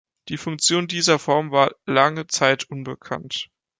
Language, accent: German, Deutschland Deutsch